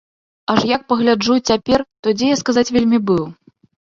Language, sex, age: Belarusian, female, 30-39